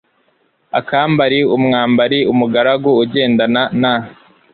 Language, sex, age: Kinyarwanda, male, 30-39